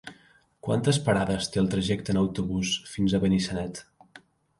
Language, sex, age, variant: Catalan, male, 19-29, Central